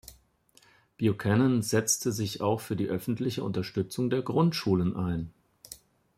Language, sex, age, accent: German, male, 40-49, Deutschland Deutsch